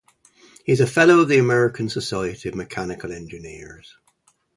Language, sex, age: English, male, 50-59